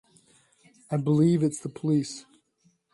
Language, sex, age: English, male, 40-49